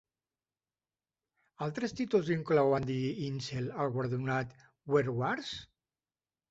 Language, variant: Catalan, Central